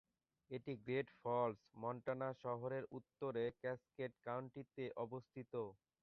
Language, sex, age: Bengali, male, 19-29